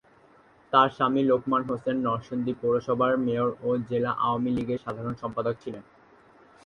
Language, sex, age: Bengali, male, under 19